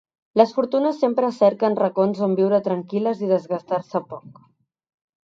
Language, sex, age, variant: Catalan, female, 30-39, Central